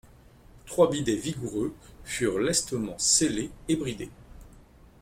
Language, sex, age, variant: French, male, 40-49, Français de métropole